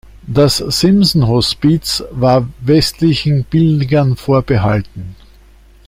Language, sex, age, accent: German, male, 60-69, Österreichisches Deutsch